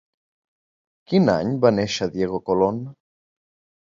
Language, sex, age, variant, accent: Catalan, male, 19-29, Central, central